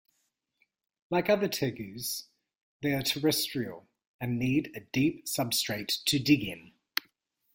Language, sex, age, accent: English, male, 30-39, Australian English